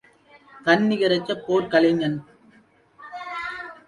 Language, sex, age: Tamil, male, 19-29